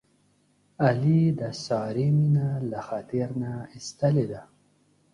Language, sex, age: Pashto, male, 19-29